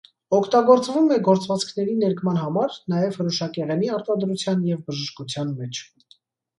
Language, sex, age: Armenian, male, 19-29